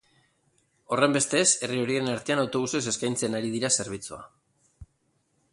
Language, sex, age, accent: Basque, male, 50-59, Erdialdekoa edo Nafarra (Gipuzkoa, Nafarroa)